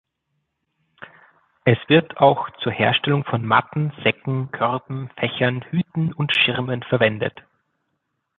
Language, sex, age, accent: German, male, 30-39, Österreichisches Deutsch